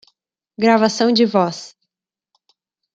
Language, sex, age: Portuguese, female, 30-39